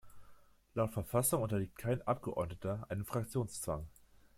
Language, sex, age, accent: German, male, 19-29, Deutschland Deutsch